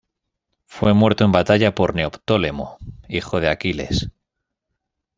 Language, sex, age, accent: Spanish, male, 19-29, España: Norte peninsular (Asturias, Castilla y León, Cantabria, País Vasco, Navarra, Aragón, La Rioja, Guadalajara, Cuenca)